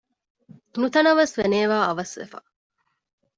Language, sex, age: Divehi, female, 19-29